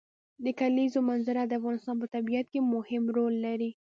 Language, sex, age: Pashto, female, 19-29